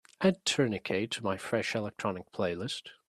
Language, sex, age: English, male, 19-29